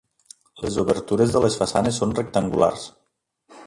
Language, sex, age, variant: Catalan, male, 40-49, Nord-Occidental